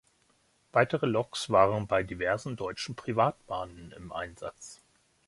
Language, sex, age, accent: German, male, 40-49, Deutschland Deutsch